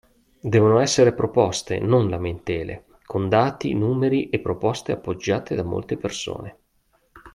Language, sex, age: Italian, male, 40-49